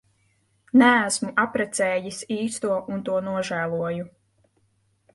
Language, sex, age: Latvian, female, 19-29